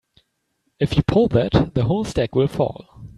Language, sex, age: English, male, 19-29